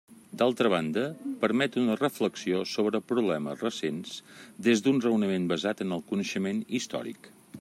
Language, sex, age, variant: Catalan, male, 50-59, Central